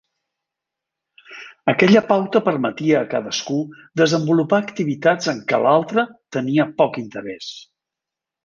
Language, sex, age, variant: Catalan, male, 60-69, Central